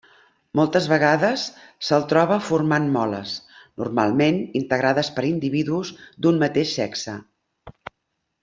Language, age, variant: Catalan, 60-69, Central